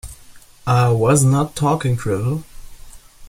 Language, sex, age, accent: English, male, under 19, United States English